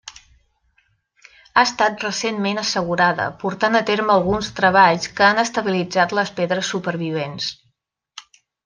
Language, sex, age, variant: Catalan, female, 30-39, Central